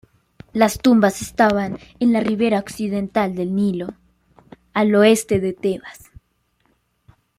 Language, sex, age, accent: Spanish, female, under 19, Caribe: Cuba, Venezuela, Puerto Rico, República Dominicana, Panamá, Colombia caribeña, México caribeño, Costa del golfo de México